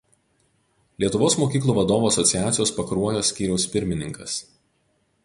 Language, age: Lithuanian, 40-49